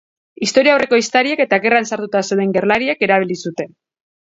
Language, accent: Basque, Mendebalekoa (Araba, Bizkaia, Gipuzkoako mendebaleko herri batzuk)